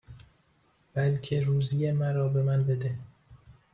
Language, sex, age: Persian, male, 19-29